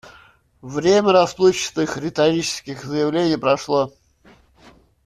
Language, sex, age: Russian, male, 40-49